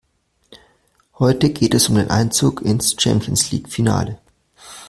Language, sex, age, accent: German, male, 19-29, Deutschland Deutsch